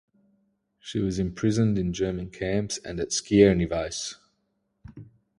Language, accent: English, Australian English